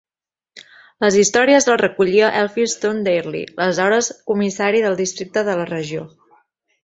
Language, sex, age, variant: Catalan, female, 30-39, Central